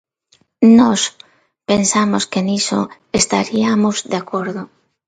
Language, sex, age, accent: Galician, female, 40-49, Neofalante